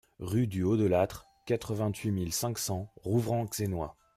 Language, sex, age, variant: French, male, 30-39, Français de métropole